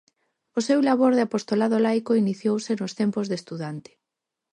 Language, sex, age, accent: Galician, female, 40-49, Normativo (estándar)